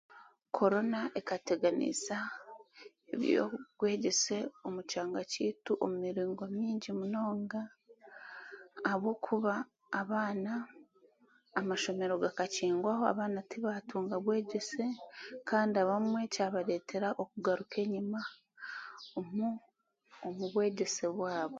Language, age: Chiga, 19-29